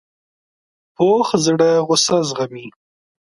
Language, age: Pashto, 19-29